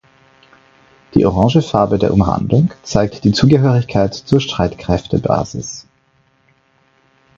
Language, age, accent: German, 30-39, Österreichisches Deutsch